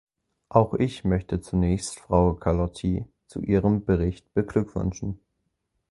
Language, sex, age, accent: German, male, under 19, Deutschland Deutsch